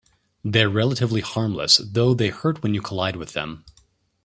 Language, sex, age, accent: English, male, 19-29, United States English